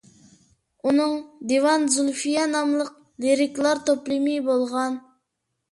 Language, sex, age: Uyghur, male, under 19